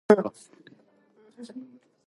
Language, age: English, 19-29